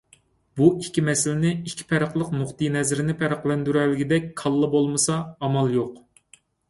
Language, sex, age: Uyghur, male, 30-39